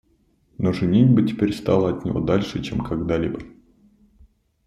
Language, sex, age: Russian, male, 30-39